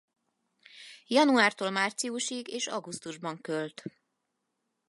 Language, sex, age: Hungarian, female, 50-59